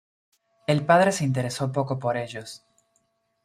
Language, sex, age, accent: Spanish, male, 19-29, Rioplatense: Argentina, Uruguay, este de Bolivia, Paraguay